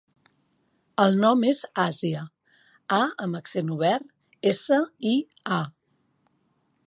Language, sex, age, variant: Catalan, female, 50-59, Central